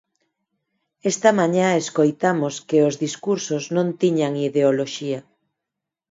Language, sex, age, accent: Galician, female, 40-49, Neofalante